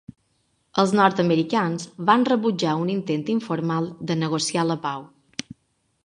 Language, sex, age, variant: Catalan, female, 40-49, Balear